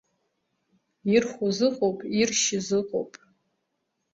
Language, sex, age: Abkhazian, female, 30-39